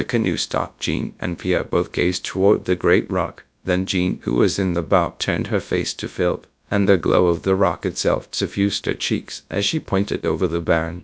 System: TTS, GradTTS